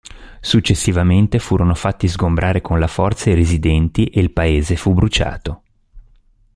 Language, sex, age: Italian, male, 40-49